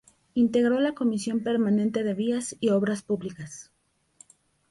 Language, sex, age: Spanish, female, 30-39